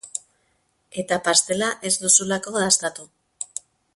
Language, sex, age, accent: Basque, female, 40-49, Mendebalekoa (Araba, Bizkaia, Gipuzkoako mendebaleko herri batzuk)